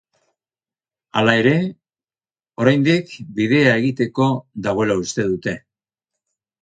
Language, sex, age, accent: Basque, male, 50-59, Mendebalekoa (Araba, Bizkaia, Gipuzkoako mendebaleko herri batzuk)